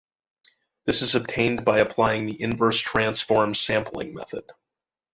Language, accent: English, United States English